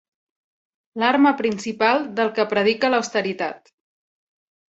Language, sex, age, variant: Catalan, female, 30-39, Central